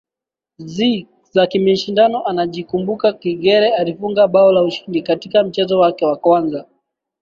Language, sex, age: Swahili, male, 19-29